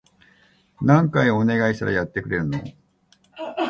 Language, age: Japanese, 60-69